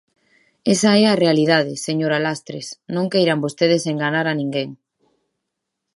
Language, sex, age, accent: Galician, female, 19-29, Normativo (estándar)